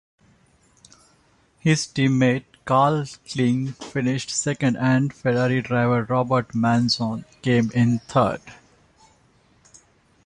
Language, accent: English, India and South Asia (India, Pakistan, Sri Lanka)